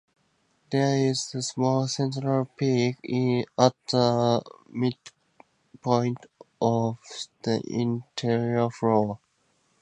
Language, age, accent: English, 19-29, United States English